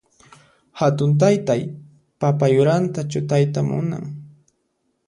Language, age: Puno Quechua, 19-29